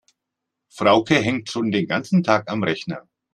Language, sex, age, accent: German, male, 50-59, Deutschland Deutsch